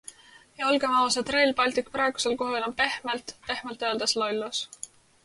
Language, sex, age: Estonian, female, 19-29